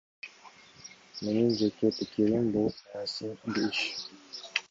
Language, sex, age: Kyrgyz, male, under 19